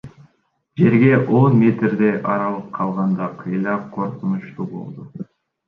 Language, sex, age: Kyrgyz, male, 19-29